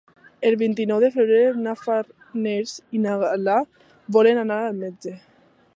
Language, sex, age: Catalan, female, under 19